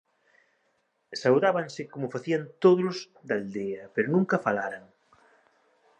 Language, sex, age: Galician, male, 30-39